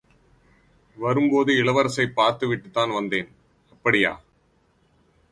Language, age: Tamil, 50-59